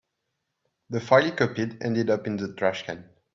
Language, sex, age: English, male, 19-29